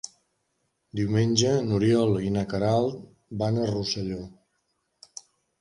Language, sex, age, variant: Catalan, male, 50-59, Central